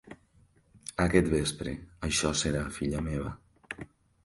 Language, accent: Catalan, nord-occidental; valencià